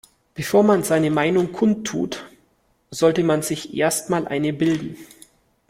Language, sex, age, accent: German, male, 19-29, Deutschland Deutsch